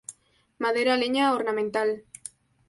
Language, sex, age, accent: Spanish, female, 19-29, España: Centro-Sur peninsular (Madrid, Toledo, Castilla-La Mancha)